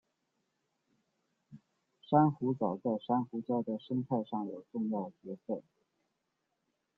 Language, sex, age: Chinese, male, 19-29